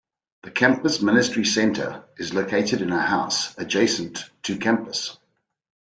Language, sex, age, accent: English, male, 50-59, Southern African (South Africa, Zimbabwe, Namibia)